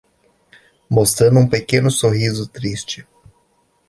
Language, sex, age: Portuguese, male, 19-29